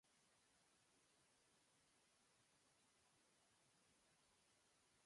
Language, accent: Czech, pražský